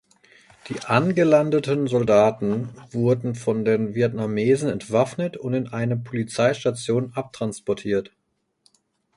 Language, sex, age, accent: German, male, 30-39, Deutschland Deutsch